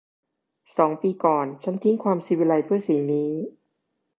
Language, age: Thai, 30-39